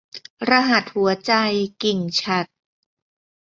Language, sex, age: Thai, female, 50-59